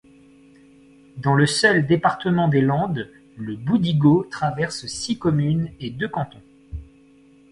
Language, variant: French, Français de métropole